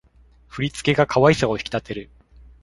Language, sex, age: Japanese, male, 19-29